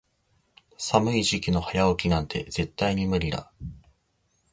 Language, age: Japanese, 19-29